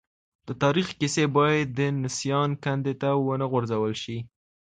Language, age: Pashto, under 19